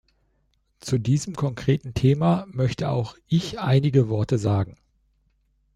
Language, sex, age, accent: German, male, 40-49, Deutschland Deutsch